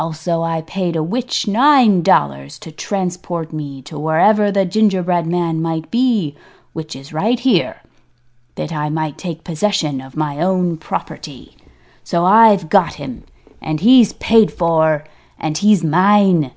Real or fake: real